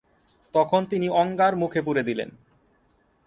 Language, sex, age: Bengali, male, 19-29